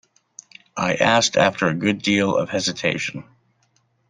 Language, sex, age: English, male, 30-39